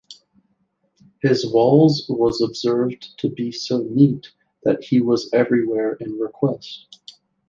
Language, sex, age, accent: English, male, 19-29, Canadian English